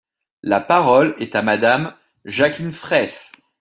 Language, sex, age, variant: French, male, 30-39, Français de métropole